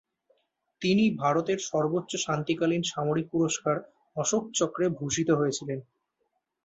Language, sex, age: Bengali, male, 19-29